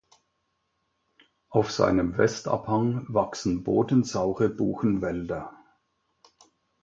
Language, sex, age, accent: German, male, 60-69, Deutschland Deutsch; Schweizerdeutsch